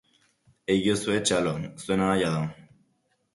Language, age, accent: Basque, under 19, Erdialdekoa edo Nafarra (Gipuzkoa, Nafarroa)